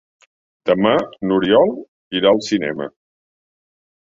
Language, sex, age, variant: Catalan, male, 60-69, Central